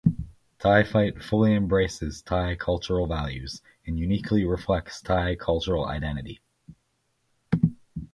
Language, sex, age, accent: English, male, 19-29, Canadian English